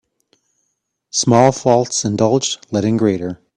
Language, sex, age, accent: English, male, 40-49, United States English